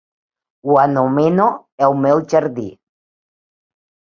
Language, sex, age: Catalan, female, 60-69